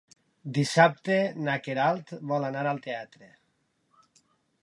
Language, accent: Catalan, valencià